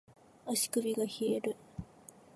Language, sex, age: Japanese, female, 19-29